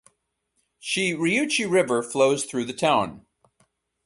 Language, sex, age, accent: English, male, 30-39, United States English